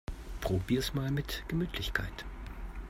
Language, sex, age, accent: German, male, 40-49, Deutschland Deutsch